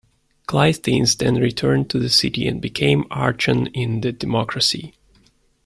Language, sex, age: English, male, 19-29